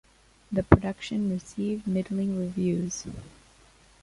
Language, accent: English, United States English